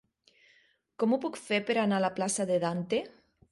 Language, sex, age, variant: Catalan, female, 30-39, Nord-Occidental